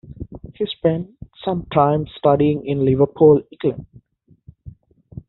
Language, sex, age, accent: English, male, 19-29, England English